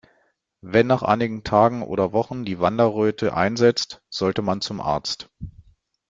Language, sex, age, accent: German, male, 50-59, Deutschland Deutsch